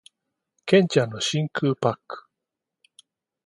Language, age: Japanese, 50-59